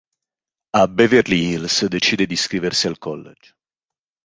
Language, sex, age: Italian, male, 19-29